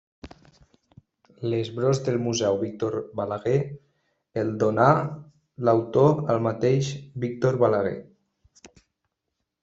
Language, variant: Catalan, Nord-Occidental